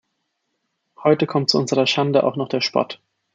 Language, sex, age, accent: German, male, 19-29, Österreichisches Deutsch